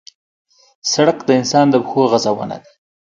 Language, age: Pashto, 19-29